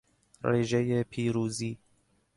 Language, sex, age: Persian, male, 19-29